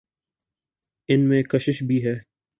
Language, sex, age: Urdu, male, 19-29